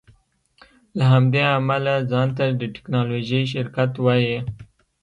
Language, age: Pashto, 19-29